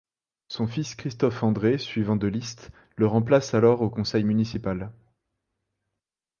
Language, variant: French, Français de métropole